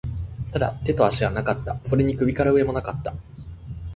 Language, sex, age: Japanese, male, under 19